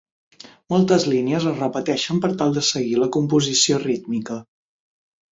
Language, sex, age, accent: Catalan, female, 19-29, central; septentrional